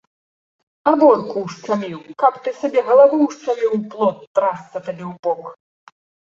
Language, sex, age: Belarusian, female, 19-29